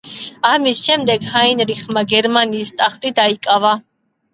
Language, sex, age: Georgian, male, 30-39